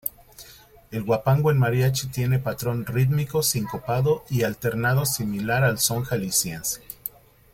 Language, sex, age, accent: Spanish, male, 40-49, México